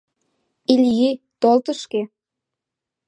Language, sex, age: Mari, female, under 19